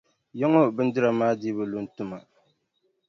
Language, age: Dagbani, 30-39